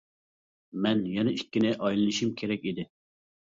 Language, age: Uyghur, 19-29